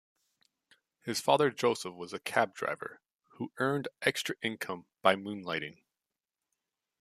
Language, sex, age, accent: English, male, 19-29, Canadian English